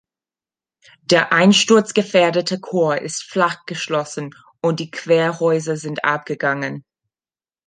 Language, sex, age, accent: German, female, 30-39, Deutschland Deutsch